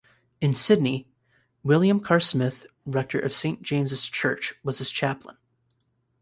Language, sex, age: English, male, 19-29